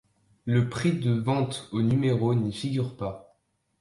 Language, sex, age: French, male, under 19